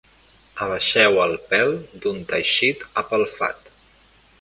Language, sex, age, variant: Catalan, male, 19-29, Central